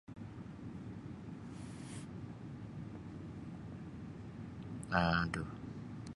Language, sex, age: Sabah Bisaya, male, 19-29